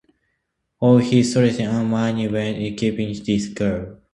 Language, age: English, 19-29